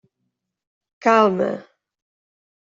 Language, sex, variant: Catalan, female, Central